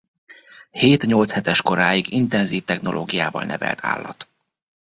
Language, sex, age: Hungarian, male, 30-39